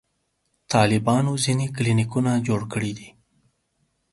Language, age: Pashto, 19-29